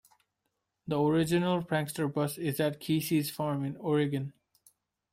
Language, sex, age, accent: English, male, 19-29, India and South Asia (India, Pakistan, Sri Lanka)